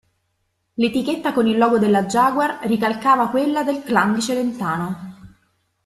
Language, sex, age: Italian, female, 30-39